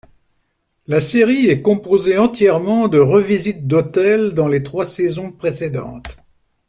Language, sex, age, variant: French, male, 70-79, Français de métropole